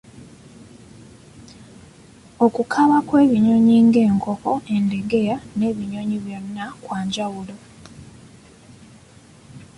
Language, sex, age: Ganda, female, 19-29